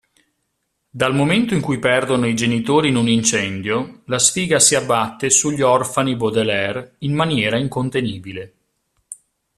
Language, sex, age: Italian, male, 40-49